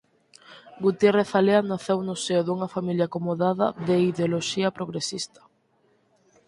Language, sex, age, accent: Galician, female, 19-29, Normativo (estándar)